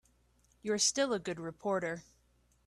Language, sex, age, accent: English, female, 19-29, Canadian English